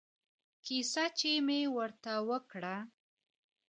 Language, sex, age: Pashto, female, 30-39